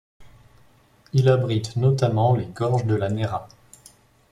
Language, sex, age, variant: French, male, 19-29, Français de métropole